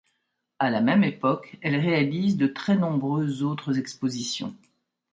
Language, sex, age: French, female, 60-69